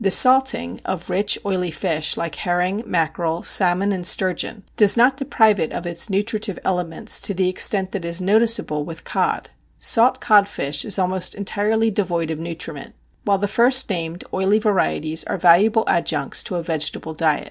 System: none